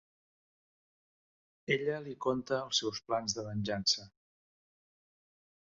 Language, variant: Catalan, Central